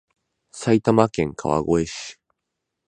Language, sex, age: Japanese, male, 19-29